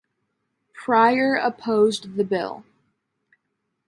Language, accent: English, United States English